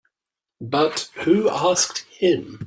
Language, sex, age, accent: English, male, 30-39, Scottish English